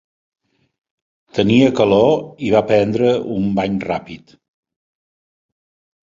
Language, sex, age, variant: Catalan, male, 60-69, Septentrional